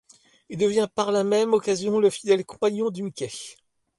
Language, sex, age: French, male, 40-49